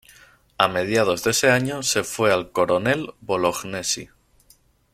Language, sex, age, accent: Spanish, male, 19-29, España: Centro-Sur peninsular (Madrid, Toledo, Castilla-La Mancha)